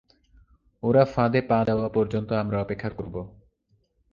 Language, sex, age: Bengali, male, 19-29